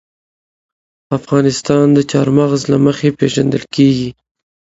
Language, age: Pashto, 19-29